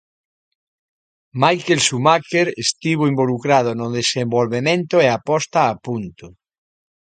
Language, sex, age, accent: Galician, male, 60-69, Atlántico (seseo e gheada)